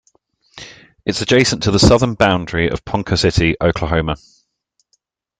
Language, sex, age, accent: English, male, 40-49, England English